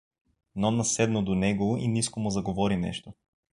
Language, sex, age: Bulgarian, male, 19-29